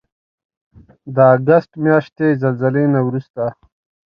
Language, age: Pashto, 19-29